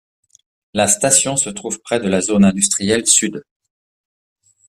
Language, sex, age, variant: French, male, 40-49, Français de métropole